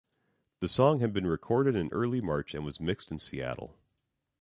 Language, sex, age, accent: English, male, 19-29, United States English